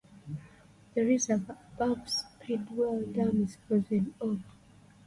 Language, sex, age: English, female, 19-29